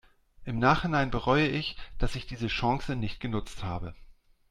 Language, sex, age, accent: German, male, 40-49, Deutschland Deutsch